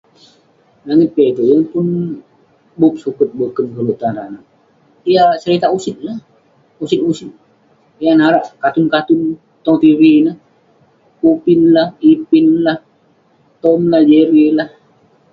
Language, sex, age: Western Penan, male, 19-29